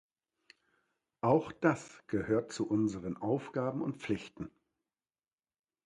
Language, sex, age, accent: German, male, 50-59, Deutschland Deutsch